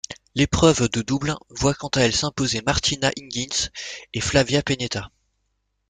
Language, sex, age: French, male, 40-49